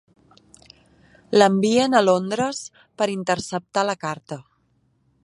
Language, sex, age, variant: Catalan, female, 19-29, Central